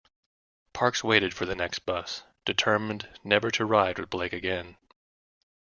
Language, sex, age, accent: English, male, 30-39, United States English